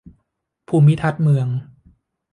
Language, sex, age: Thai, male, 19-29